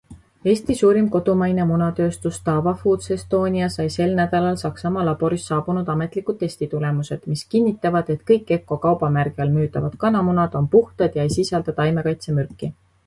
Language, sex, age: Estonian, female, 30-39